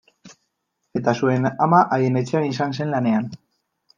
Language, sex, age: Basque, male, 19-29